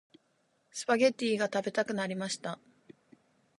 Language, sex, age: Japanese, female, 19-29